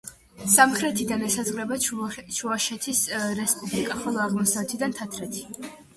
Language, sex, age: Georgian, female, 60-69